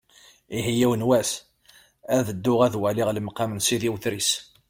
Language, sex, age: Kabyle, male, 30-39